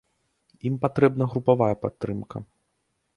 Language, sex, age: Belarusian, male, 30-39